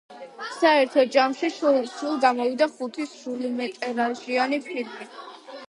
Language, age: Georgian, under 19